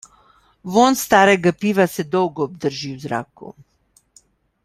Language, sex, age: Slovenian, female, 60-69